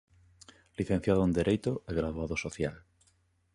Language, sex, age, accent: Galician, male, 30-39, Normativo (estándar)